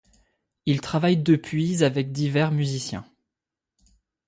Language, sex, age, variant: French, male, 19-29, Français de métropole